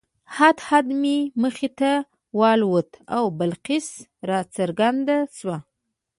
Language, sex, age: Pashto, female, 19-29